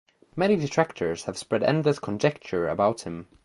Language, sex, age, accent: English, male, under 19, England English